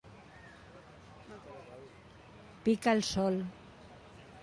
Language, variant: Catalan, Septentrional